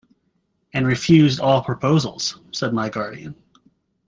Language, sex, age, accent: English, male, 30-39, United States English